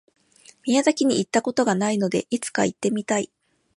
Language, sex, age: Japanese, female, 19-29